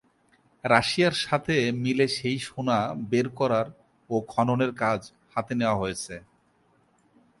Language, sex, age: Bengali, male, 30-39